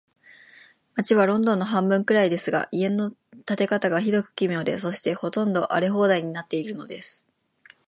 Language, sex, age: Japanese, female, 19-29